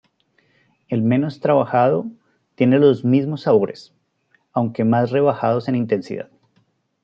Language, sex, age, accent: Spanish, male, 30-39, Andino-Pacífico: Colombia, Perú, Ecuador, oeste de Bolivia y Venezuela andina